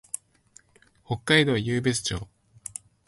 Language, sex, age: Japanese, male, under 19